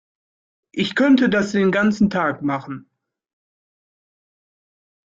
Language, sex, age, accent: German, male, 40-49, Deutschland Deutsch